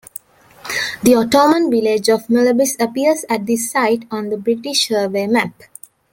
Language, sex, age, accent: English, female, 19-29, India and South Asia (India, Pakistan, Sri Lanka)